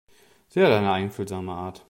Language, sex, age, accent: German, male, 30-39, Deutschland Deutsch